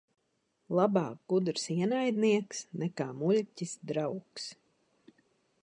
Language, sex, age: Latvian, female, 40-49